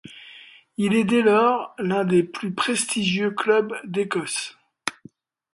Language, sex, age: French, male, 60-69